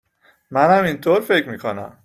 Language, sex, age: Persian, male, 19-29